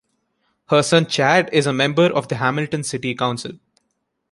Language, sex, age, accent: English, male, under 19, India and South Asia (India, Pakistan, Sri Lanka)